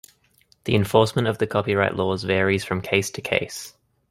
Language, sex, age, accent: English, male, 19-29, Australian English